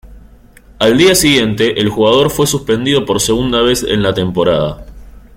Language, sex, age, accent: Spanish, male, 19-29, Rioplatense: Argentina, Uruguay, este de Bolivia, Paraguay